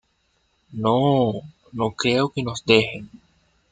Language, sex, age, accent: Spanish, male, 19-29, Caribe: Cuba, Venezuela, Puerto Rico, República Dominicana, Panamá, Colombia caribeña, México caribeño, Costa del golfo de México